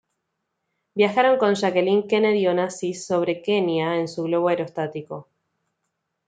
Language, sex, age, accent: Spanish, female, 19-29, Rioplatense: Argentina, Uruguay, este de Bolivia, Paraguay